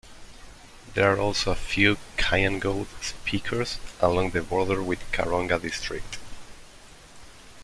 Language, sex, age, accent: English, male, 30-39, United States English